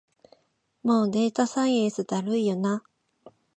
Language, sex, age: Japanese, female, 40-49